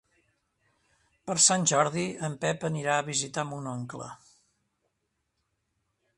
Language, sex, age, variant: Catalan, male, 60-69, Central